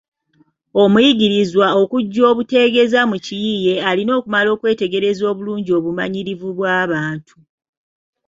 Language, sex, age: Ganda, female, 30-39